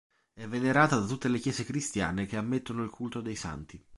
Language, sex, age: Italian, male, 30-39